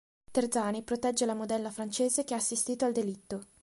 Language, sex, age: Italian, female, 19-29